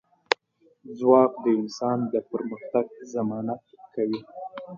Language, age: Pashto, 19-29